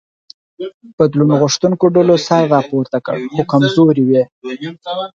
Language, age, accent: Pashto, 19-29, کندهارۍ لهجه